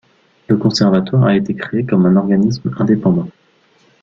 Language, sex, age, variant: French, male, 19-29, Français de métropole